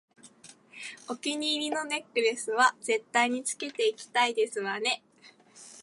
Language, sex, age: Japanese, female, 19-29